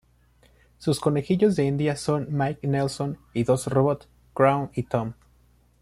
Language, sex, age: Spanish, male, 19-29